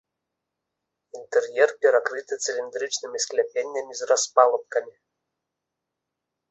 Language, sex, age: Belarusian, male, 30-39